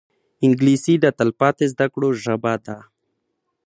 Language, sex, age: Pashto, male, under 19